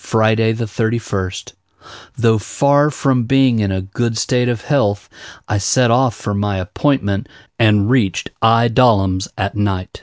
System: none